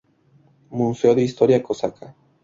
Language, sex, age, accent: Spanish, male, 19-29, México